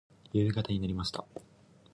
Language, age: Japanese, 19-29